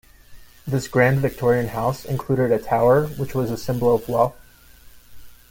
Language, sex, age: English, male, 19-29